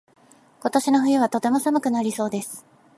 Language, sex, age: Japanese, female, 30-39